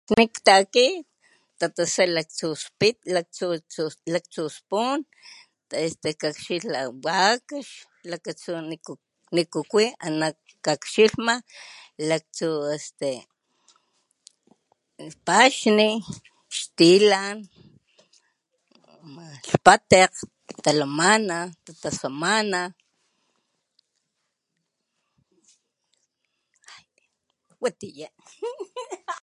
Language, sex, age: Papantla Totonac, male, 60-69